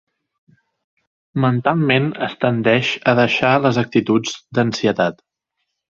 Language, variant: Catalan, Central